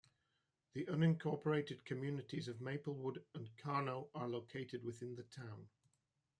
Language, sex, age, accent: English, male, 50-59, England English